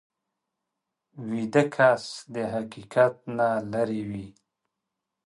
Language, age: Pashto, 50-59